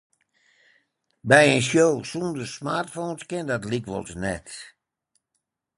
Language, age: Western Frisian, 80-89